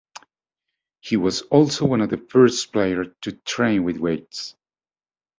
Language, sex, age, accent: English, male, 40-49, United States English